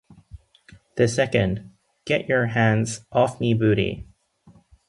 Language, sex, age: English, male, 19-29